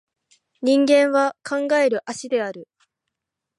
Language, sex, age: Japanese, female, under 19